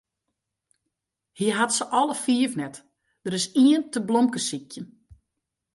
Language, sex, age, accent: Western Frisian, female, 30-39, Wâldfrysk